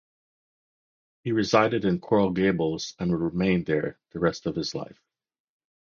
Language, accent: English, United States English